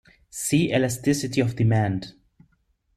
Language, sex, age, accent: English, male, 30-39, United States English